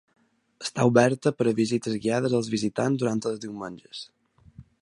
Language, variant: Catalan, Balear